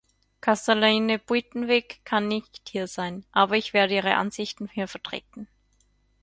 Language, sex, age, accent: German, female, 30-39, Österreichisches Deutsch